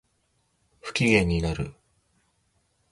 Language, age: Japanese, 19-29